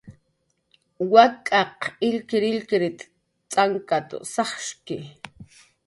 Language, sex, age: Jaqaru, female, 40-49